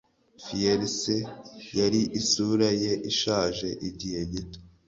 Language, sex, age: Kinyarwanda, male, under 19